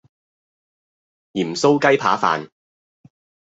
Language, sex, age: Cantonese, male, 19-29